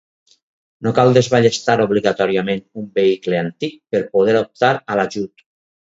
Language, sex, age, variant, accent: Catalan, male, 60-69, Valencià meridional, valencià